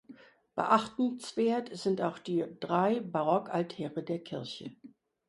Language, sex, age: German, female, 60-69